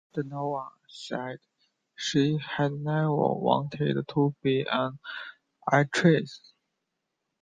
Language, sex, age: English, male, 19-29